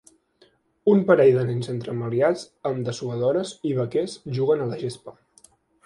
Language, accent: Catalan, central; septentrional